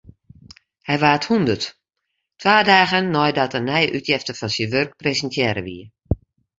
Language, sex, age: Western Frisian, female, 50-59